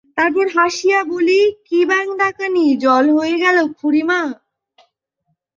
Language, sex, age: Bengali, female, 19-29